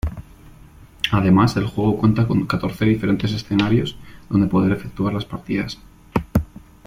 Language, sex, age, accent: Spanish, male, 19-29, España: Centro-Sur peninsular (Madrid, Toledo, Castilla-La Mancha)